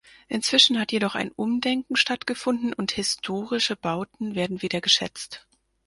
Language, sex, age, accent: German, female, 30-39, Deutschland Deutsch